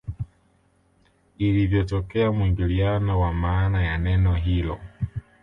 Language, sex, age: Swahili, male, 19-29